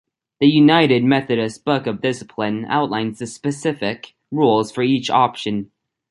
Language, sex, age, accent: English, male, under 19, United States English